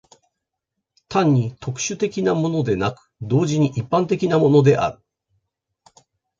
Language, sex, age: Japanese, male, 50-59